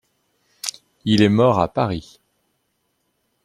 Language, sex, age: French, male, 40-49